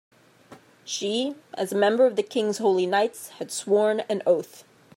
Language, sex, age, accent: English, female, 30-39, United States English